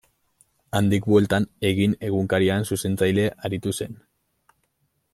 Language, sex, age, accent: Basque, male, 19-29, Mendebalekoa (Araba, Bizkaia, Gipuzkoako mendebaleko herri batzuk)